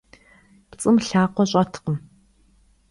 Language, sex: Kabardian, female